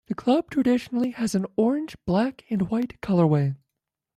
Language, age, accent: English, 19-29, United States English